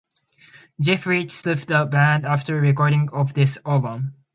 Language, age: English, 19-29